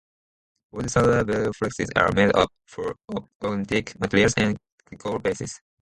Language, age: English, under 19